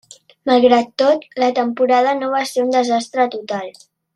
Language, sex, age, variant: Catalan, female, under 19, Central